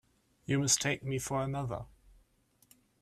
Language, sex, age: English, male, 19-29